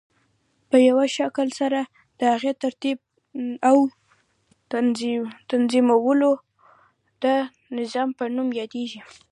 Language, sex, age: Pashto, female, 19-29